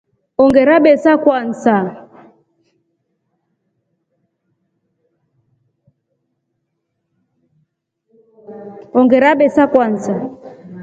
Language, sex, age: Rombo, female, 30-39